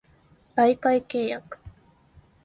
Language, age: Japanese, 19-29